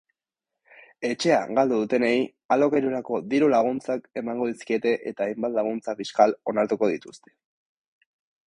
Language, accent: Basque, Mendebalekoa (Araba, Bizkaia, Gipuzkoako mendebaleko herri batzuk)